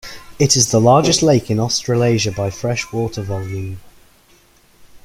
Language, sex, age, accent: English, male, 19-29, England English